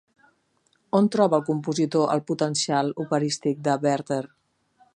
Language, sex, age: Catalan, female, 50-59